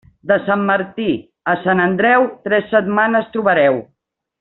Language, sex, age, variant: Catalan, female, 50-59, Central